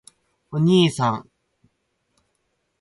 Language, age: Japanese, 19-29